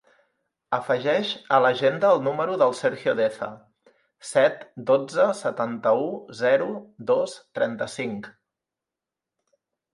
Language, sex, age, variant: Catalan, male, 40-49, Central